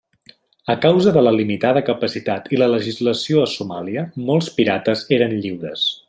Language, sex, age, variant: Catalan, male, 19-29, Central